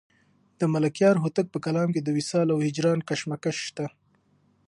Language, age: Pashto, 19-29